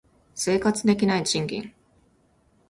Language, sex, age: Japanese, female, 19-29